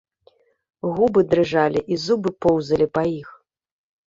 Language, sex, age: Belarusian, female, 30-39